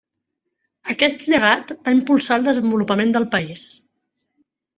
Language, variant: Catalan, Central